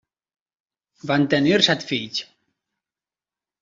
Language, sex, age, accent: Catalan, male, 30-39, valencià